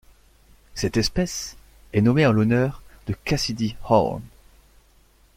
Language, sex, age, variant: French, male, 19-29, Français de métropole